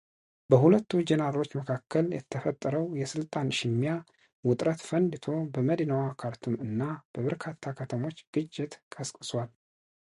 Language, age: Amharic, 40-49